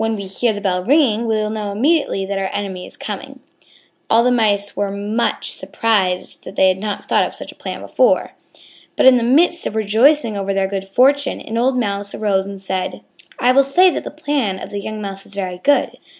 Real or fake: real